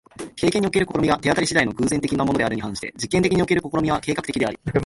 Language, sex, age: Japanese, male, 19-29